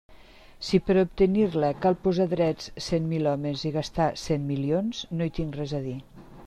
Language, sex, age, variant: Catalan, female, 60-69, Nord-Occidental